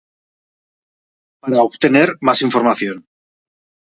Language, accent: Spanish, España: Norte peninsular (Asturias, Castilla y León, Cantabria, País Vasco, Navarra, Aragón, La Rioja, Guadalajara, Cuenca)